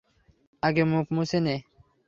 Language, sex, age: Bengali, male, under 19